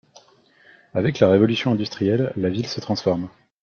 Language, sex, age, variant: French, male, 19-29, Français de métropole